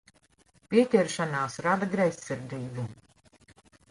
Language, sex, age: Latvian, female, 50-59